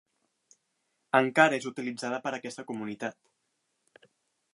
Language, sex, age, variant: Catalan, male, under 19, Central